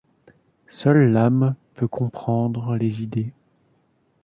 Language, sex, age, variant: French, male, 30-39, Français de métropole